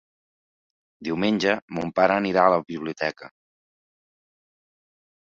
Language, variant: Catalan, Central